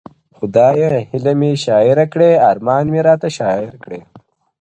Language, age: Pashto, under 19